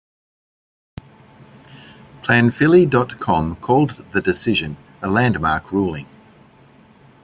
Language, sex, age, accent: English, male, 50-59, Australian English